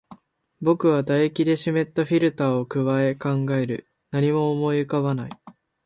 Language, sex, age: Japanese, male, 19-29